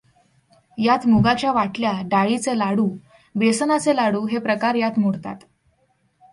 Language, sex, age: Marathi, female, under 19